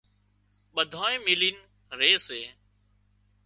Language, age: Wadiyara Koli, 30-39